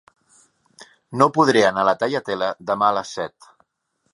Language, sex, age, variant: Catalan, male, 50-59, Central